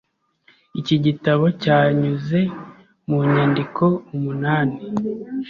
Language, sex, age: Kinyarwanda, male, 30-39